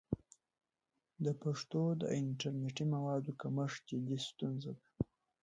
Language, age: Pashto, 19-29